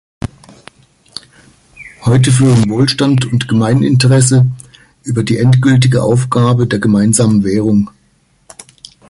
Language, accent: German, Deutschland Deutsch